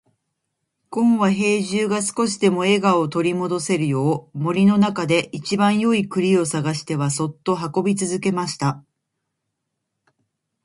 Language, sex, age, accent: Japanese, female, 50-59, 標準語; 東京